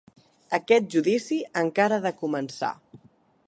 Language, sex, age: Catalan, male, 19-29